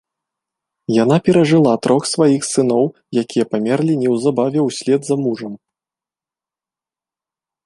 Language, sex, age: Belarusian, male, 19-29